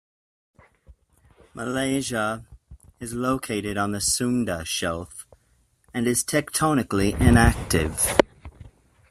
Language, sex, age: English, male, 40-49